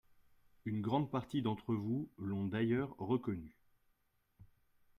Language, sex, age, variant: French, male, 30-39, Français de métropole